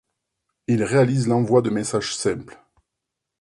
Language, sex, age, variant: French, male, 40-49, Français de métropole